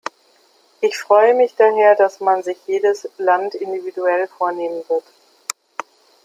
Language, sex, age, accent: German, female, 50-59, Deutschland Deutsch